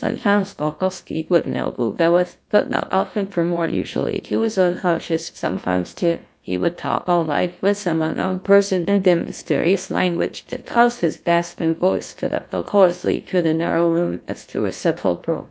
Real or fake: fake